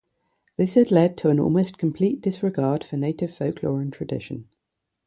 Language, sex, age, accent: English, female, 30-39, England English; yorkshire